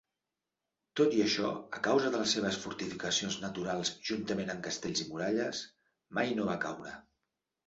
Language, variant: Catalan, Central